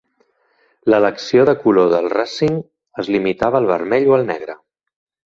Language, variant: Catalan, Central